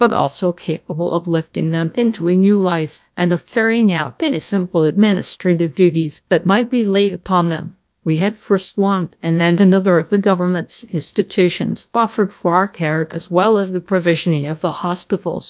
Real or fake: fake